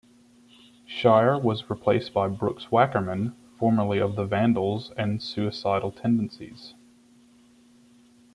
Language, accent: English, United States English